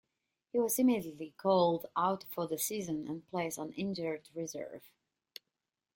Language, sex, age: English, female, 40-49